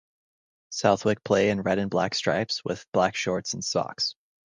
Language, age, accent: English, 19-29, United States English